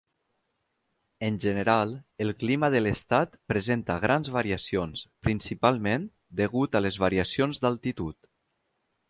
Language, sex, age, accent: Catalan, male, 19-29, valencià; valencià meridional